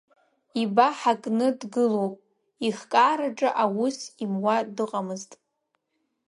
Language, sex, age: Abkhazian, female, under 19